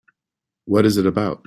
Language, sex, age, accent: English, male, 50-59, United States English